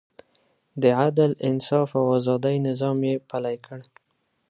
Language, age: Pashto, 19-29